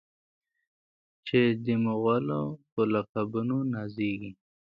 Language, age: Pashto, 19-29